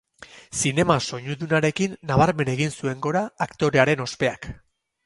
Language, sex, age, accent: Basque, male, 40-49, Mendebalekoa (Araba, Bizkaia, Gipuzkoako mendebaleko herri batzuk)